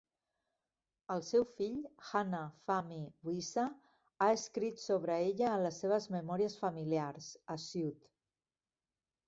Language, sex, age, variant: Catalan, female, 50-59, Central